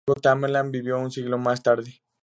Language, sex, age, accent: Spanish, male, 19-29, México